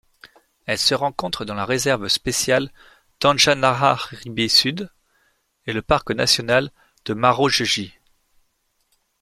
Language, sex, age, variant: French, male, 30-39, Français de métropole